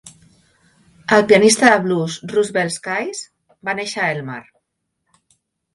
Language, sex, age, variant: Catalan, female, 40-49, Central